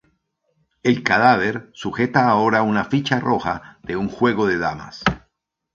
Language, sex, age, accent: Spanish, male, 60-69, Andino-Pacífico: Colombia, Perú, Ecuador, oeste de Bolivia y Venezuela andina